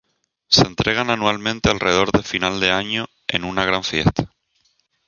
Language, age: Spanish, 19-29